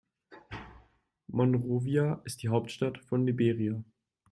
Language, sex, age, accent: German, male, 19-29, Deutschland Deutsch